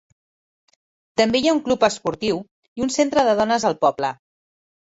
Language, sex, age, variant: Catalan, female, 50-59, Central